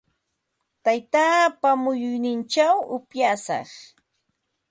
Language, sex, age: Ambo-Pasco Quechua, female, 50-59